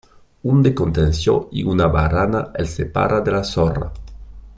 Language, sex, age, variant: Catalan, male, 40-49, Nord-Occidental